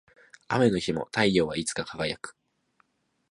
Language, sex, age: Japanese, male, 19-29